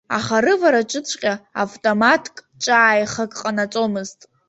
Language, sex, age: Abkhazian, female, under 19